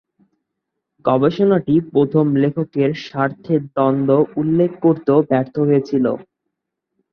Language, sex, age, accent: Bengali, male, 19-29, Bangladeshi